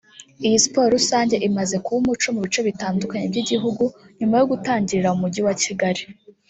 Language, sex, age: Kinyarwanda, female, 19-29